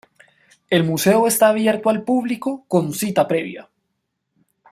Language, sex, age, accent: Spanish, male, 19-29, Andino-Pacífico: Colombia, Perú, Ecuador, oeste de Bolivia y Venezuela andina